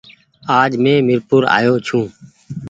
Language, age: Goaria, 30-39